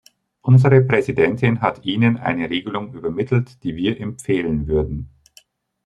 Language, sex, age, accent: German, male, 40-49, Deutschland Deutsch